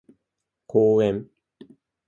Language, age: Japanese, 19-29